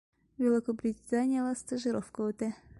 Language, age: Bashkir, 19-29